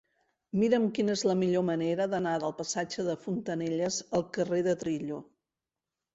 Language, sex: Catalan, female